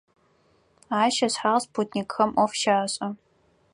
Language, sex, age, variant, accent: Adyghe, female, 19-29, Адыгабзэ (Кирил, пстэумэ зэдыряе), Бжъэдыгъу (Bjeduğ)